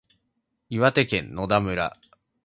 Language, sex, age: Japanese, male, 19-29